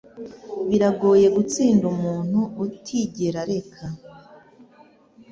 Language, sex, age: Kinyarwanda, female, 40-49